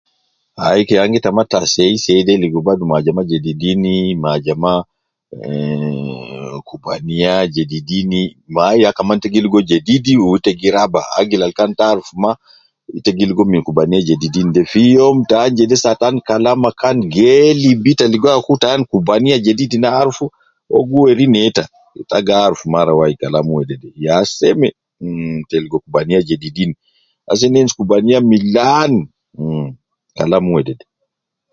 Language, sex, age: Nubi, male, 50-59